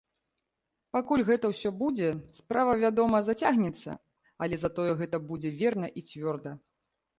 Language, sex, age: Belarusian, female, 30-39